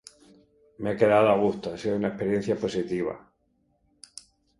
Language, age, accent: Spanish, 40-49, España: Sur peninsular (Andalucia, Extremadura, Murcia)